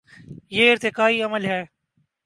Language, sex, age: Urdu, male, 19-29